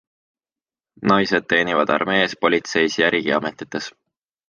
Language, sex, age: Estonian, male, 19-29